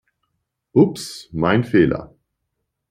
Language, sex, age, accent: German, male, 40-49, Deutschland Deutsch